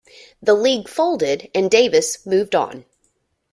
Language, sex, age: English, female, 30-39